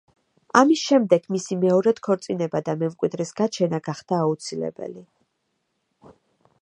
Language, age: Georgian, 30-39